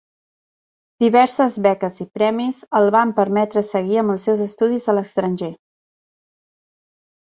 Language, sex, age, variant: Catalan, female, 40-49, Central